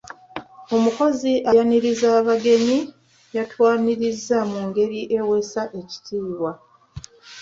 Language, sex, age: Ganda, female, 30-39